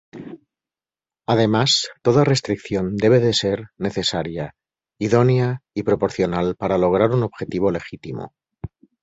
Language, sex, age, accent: Spanish, male, 40-49, España: Norte peninsular (Asturias, Castilla y León, Cantabria, País Vasco, Navarra, Aragón, La Rioja, Guadalajara, Cuenca)